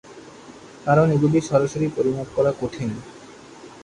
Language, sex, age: Bengali, male, 19-29